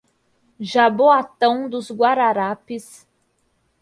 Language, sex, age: Portuguese, female, 30-39